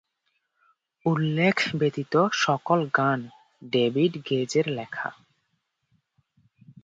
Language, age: Bengali, 19-29